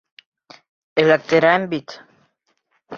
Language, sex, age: Bashkir, male, under 19